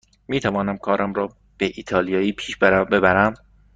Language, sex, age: Persian, male, 19-29